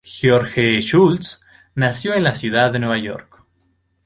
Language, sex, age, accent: Spanish, male, 19-29, México